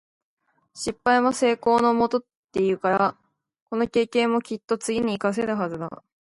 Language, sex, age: Japanese, female, 19-29